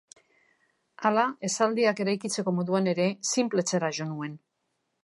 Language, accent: Basque, Mendebalekoa (Araba, Bizkaia, Gipuzkoako mendebaleko herri batzuk)